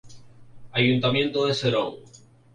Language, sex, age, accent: Spanish, male, 19-29, España: Islas Canarias